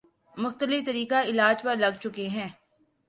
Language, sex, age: Urdu, female, 19-29